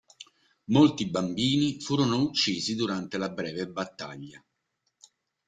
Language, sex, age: Italian, male, 50-59